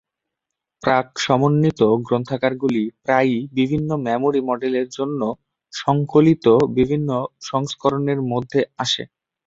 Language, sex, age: Bengali, male, under 19